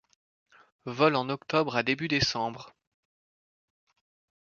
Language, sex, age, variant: French, male, 30-39, Français de métropole